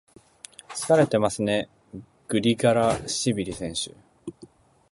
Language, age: Japanese, 19-29